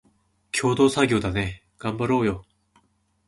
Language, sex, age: Japanese, male, 19-29